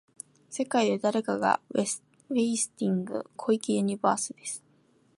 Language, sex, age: Japanese, female, 19-29